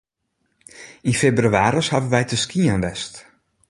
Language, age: Western Frisian, 40-49